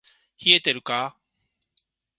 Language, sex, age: Japanese, male, 50-59